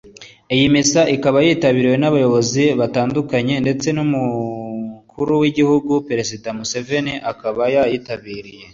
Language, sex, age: Kinyarwanda, male, 30-39